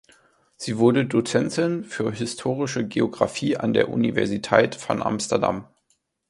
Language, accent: German, Deutschland Deutsch